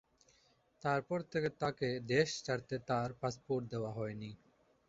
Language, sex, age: Bengali, male, 19-29